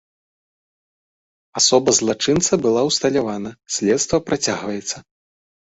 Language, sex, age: Belarusian, male, 19-29